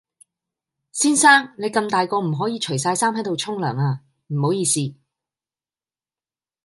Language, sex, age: Cantonese, female, 40-49